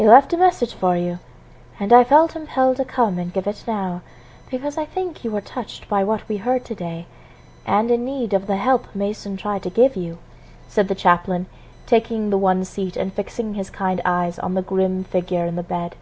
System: none